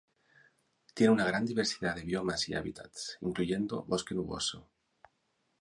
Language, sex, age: Spanish, male, 50-59